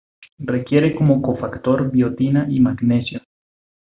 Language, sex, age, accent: Spanish, male, 30-39, Andino-Pacífico: Colombia, Perú, Ecuador, oeste de Bolivia y Venezuela andina